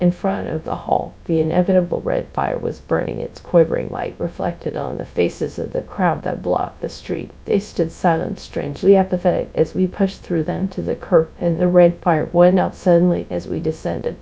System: TTS, GradTTS